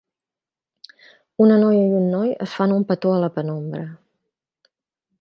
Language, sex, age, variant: Catalan, female, 50-59, Central